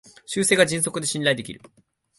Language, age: Japanese, 19-29